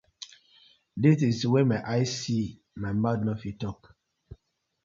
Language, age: Nigerian Pidgin, 40-49